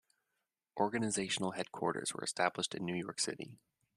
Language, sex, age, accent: English, male, 19-29, United States English